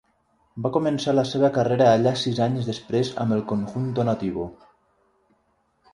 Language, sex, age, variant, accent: Catalan, male, 30-39, Nord-Occidental, nord-occidental; Lleidatà